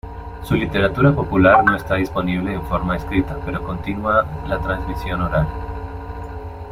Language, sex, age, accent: Spanish, male, 30-39, Andino-Pacífico: Colombia, Perú, Ecuador, oeste de Bolivia y Venezuela andina